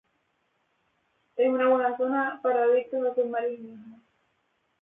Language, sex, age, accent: Spanish, female, 19-29, España: Islas Canarias